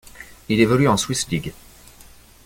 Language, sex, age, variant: French, male, 19-29, Français de métropole